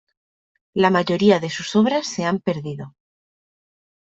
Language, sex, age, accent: Spanish, female, 19-29, España: Sur peninsular (Andalucia, Extremadura, Murcia)